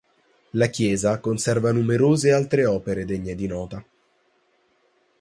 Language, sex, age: Italian, male, under 19